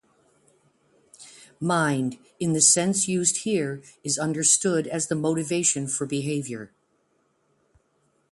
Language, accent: English, United States English